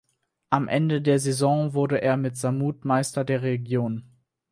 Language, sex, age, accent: German, male, 19-29, Deutschland Deutsch